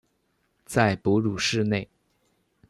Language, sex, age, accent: Chinese, male, under 19, 出生地：湖南省